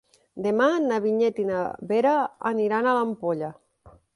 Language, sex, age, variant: Catalan, female, 30-39, Nord-Occidental